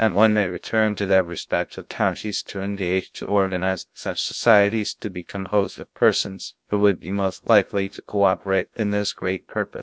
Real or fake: fake